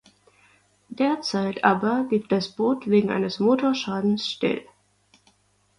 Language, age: German, 19-29